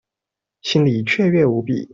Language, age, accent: Chinese, 19-29, 出生地：臺北市